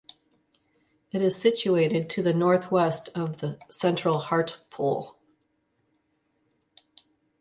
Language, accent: English, United States English